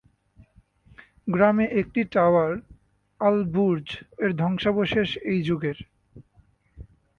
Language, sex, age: Bengali, male, 19-29